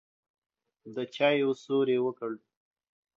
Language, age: Pashto, 30-39